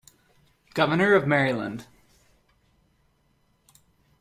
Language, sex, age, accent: English, male, 30-39, United States English